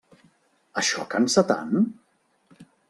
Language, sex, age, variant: Catalan, male, 50-59, Central